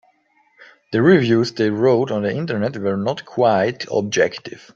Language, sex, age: English, male, 19-29